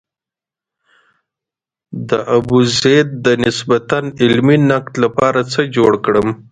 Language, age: Pashto, 30-39